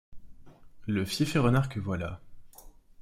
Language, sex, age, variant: French, male, 19-29, Français de métropole